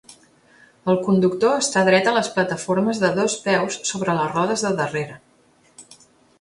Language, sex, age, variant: Catalan, female, 40-49, Central